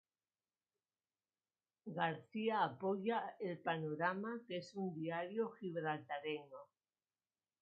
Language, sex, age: Spanish, female, 50-59